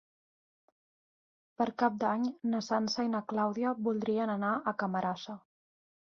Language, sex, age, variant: Catalan, female, 19-29, Central